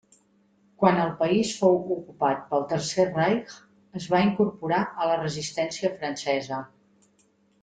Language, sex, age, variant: Catalan, female, 50-59, Central